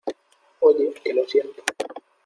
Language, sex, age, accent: Spanish, male, 19-29, España: Norte peninsular (Asturias, Castilla y León, Cantabria, País Vasco, Navarra, Aragón, La Rioja, Guadalajara, Cuenca)